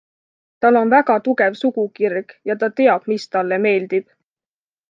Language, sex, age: Estonian, female, 19-29